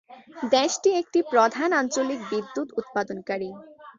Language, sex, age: Bengali, female, under 19